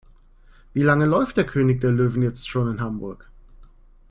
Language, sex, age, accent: German, male, 30-39, Deutschland Deutsch